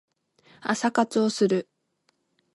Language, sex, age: Japanese, female, 19-29